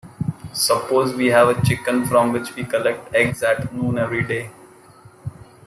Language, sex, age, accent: English, male, 30-39, India and South Asia (India, Pakistan, Sri Lanka)